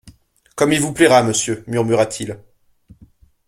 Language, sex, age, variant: French, male, 19-29, Français de métropole